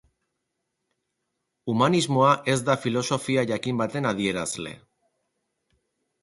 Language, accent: Basque, Erdialdekoa edo Nafarra (Gipuzkoa, Nafarroa)